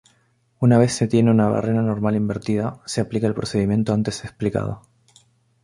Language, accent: Spanish, Rioplatense: Argentina, Uruguay, este de Bolivia, Paraguay